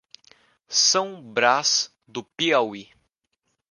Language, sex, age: Portuguese, male, under 19